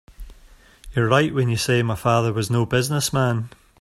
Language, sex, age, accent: English, male, 40-49, Scottish English